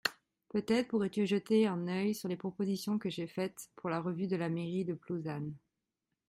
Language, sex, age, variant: French, female, 19-29, Français de métropole